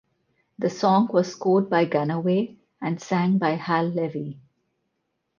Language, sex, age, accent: English, female, 40-49, India and South Asia (India, Pakistan, Sri Lanka)